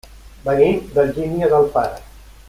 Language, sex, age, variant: Catalan, male, 60-69, Central